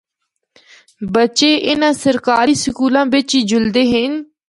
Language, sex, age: Northern Hindko, female, 19-29